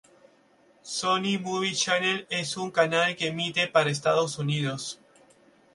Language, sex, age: Spanish, male, 19-29